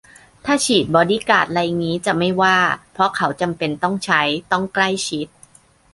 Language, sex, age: Thai, male, under 19